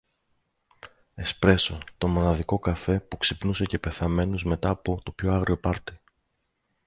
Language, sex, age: Greek, male, 30-39